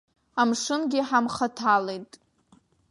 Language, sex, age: Abkhazian, female, under 19